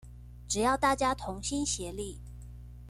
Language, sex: Chinese, female